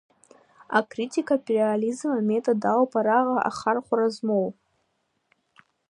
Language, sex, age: Abkhazian, female, under 19